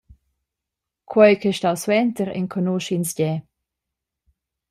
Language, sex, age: Romansh, female, 19-29